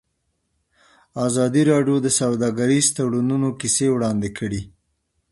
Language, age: Pashto, 30-39